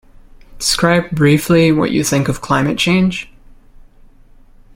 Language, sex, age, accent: English, male, 19-29, United States English